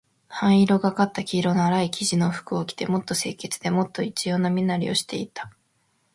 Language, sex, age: Japanese, female, under 19